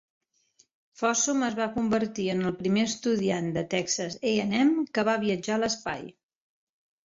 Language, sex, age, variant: Catalan, female, 50-59, Central